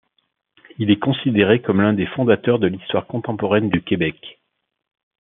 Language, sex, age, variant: French, male, 40-49, Français de métropole